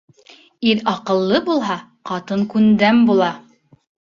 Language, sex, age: Bashkir, female, 30-39